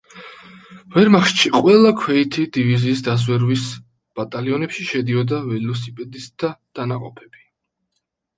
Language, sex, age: Georgian, male, 19-29